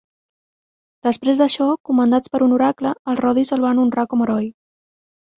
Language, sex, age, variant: Catalan, female, 40-49, Central